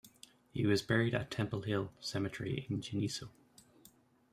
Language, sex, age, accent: English, male, 19-29, Irish English